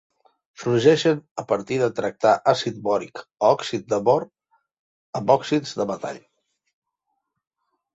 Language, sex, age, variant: Catalan, male, 50-59, Central